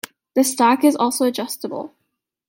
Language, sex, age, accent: English, female, under 19, United States English